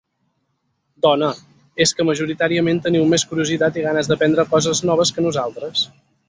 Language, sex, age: Catalan, male, 19-29